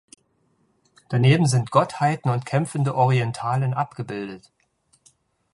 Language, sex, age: German, male, 40-49